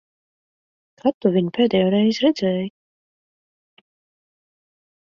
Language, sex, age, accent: Latvian, female, 40-49, Riga